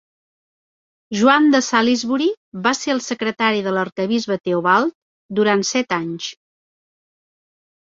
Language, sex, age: Catalan, female, 40-49